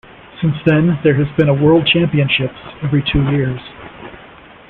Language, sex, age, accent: English, male, 50-59, United States English